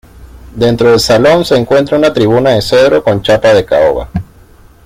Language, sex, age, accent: Spanish, male, 19-29, Caribe: Cuba, Venezuela, Puerto Rico, República Dominicana, Panamá, Colombia caribeña, México caribeño, Costa del golfo de México